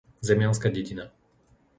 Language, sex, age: Slovak, male, 30-39